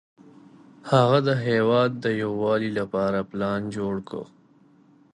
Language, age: Pashto, 30-39